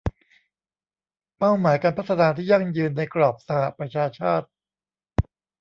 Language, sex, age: Thai, male, 50-59